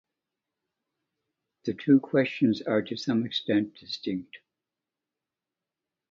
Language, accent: English, United States English